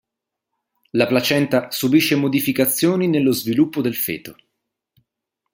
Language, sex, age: Italian, male, 30-39